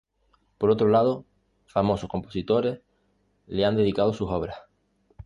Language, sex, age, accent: Spanish, male, 30-39, España: Islas Canarias